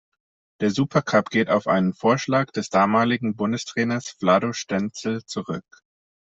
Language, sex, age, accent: German, male, 30-39, Deutschland Deutsch